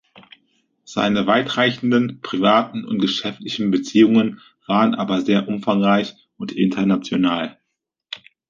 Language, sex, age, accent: German, male, 30-39, Deutschland Deutsch